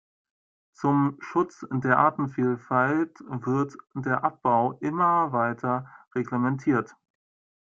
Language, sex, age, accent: German, male, 19-29, Deutschland Deutsch